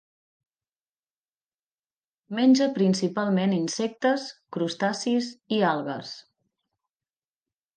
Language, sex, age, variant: Catalan, female, 30-39, Nord-Occidental